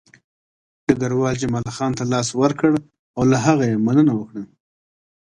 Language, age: Pashto, 40-49